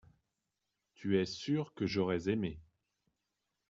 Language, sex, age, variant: French, male, 30-39, Français de métropole